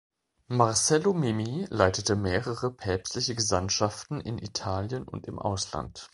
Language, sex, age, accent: German, male, 40-49, Deutschland Deutsch